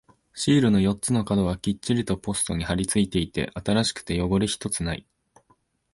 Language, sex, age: Japanese, male, 19-29